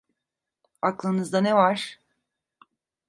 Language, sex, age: Turkish, female, 40-49